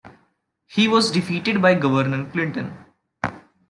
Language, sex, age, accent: English, male, 19-29, India and South Asia (India, Pakistan, Sri Lanka)